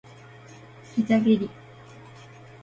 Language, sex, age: Japanese, female, 19-29